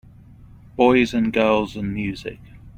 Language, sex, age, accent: English, male, 30-39, England English